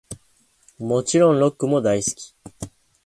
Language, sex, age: Japanese, male, 19-29